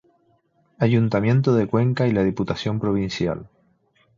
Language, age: Spanish, 19-29